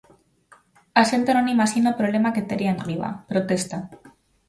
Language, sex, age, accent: Galician, female, 19-29, Normativo (estándar)